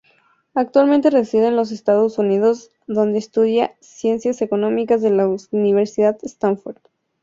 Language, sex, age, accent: Spanish, female, 19-29, México